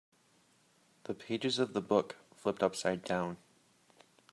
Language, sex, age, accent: English, male, 19-29, United States English